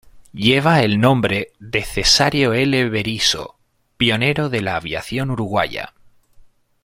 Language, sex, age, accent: Spanish, male, 30-39, España: Norte peninsular (Asturias, Castilla y León, Cantabria, País Vasco, Navarra, Aragón, La Rioja, Guadalajara, Cuenca)